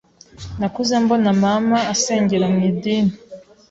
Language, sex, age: Kinyarwanda, female, 19-29